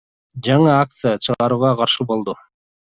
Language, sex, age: Kyrgyz, male, 40-49